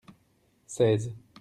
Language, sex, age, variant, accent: French, male, 30-39, Français d'Europe, Français de Belgique